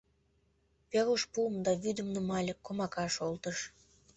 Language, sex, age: Mari, female, under 19